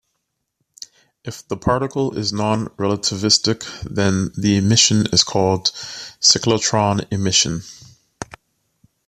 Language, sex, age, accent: English, male, 30-39, United States English